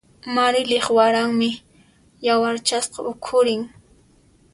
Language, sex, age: Puno Quechua, female, 19-29